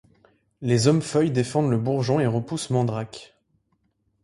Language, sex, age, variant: French, male, 19-29, Français de métropole